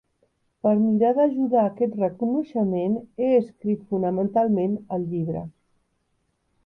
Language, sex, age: Catalan, female, 50-59